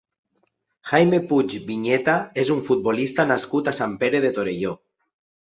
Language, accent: Catalan, valencià